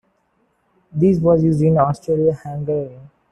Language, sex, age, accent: English, male, 19-29, United States English